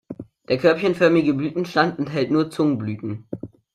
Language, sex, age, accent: German, male, under 19, Deutschland Deutsch